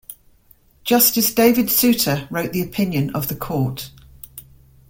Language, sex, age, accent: English, female, 50-59, England English